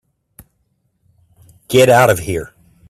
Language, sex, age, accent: English, male, 50-59, United States English